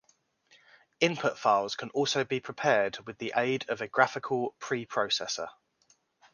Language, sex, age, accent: English, male, 30-39, England English